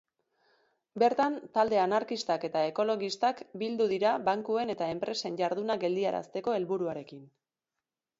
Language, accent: Basque, Erdialdekoa edo Nafarra (Gipuzkoa, Nafarroa)